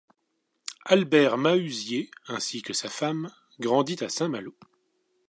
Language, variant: French, Français de métropole